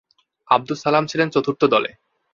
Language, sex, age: Bengali, male, 19-29